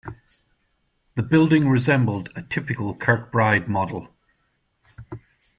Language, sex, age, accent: English, male, 50-59, Irish English